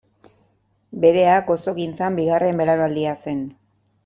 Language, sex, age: Basque, female, 40-49